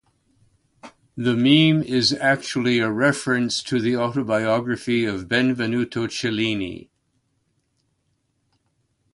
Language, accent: English, Canadian English